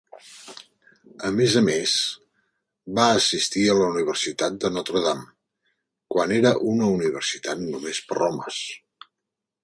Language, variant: Catalan, Central